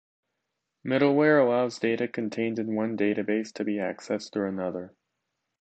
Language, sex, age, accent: English, male, under 19, United States English